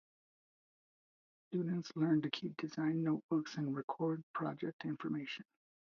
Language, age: English, 40-49